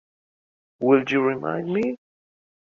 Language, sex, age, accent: English, male, 19-29, United States English